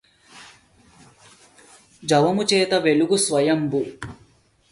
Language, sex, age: Telugu, male, 19-29